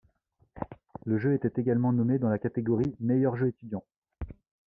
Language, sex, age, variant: French, male, 30-39, Français de métropole